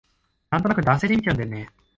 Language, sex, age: Japanese, male, 19-29